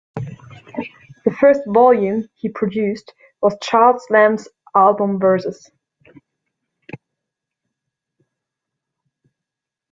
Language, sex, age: English, female, 19-29